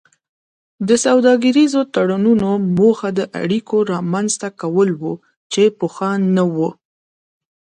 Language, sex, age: Pashto, female, 19-29